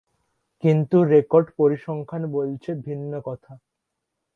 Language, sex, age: Bengali, male, 19-29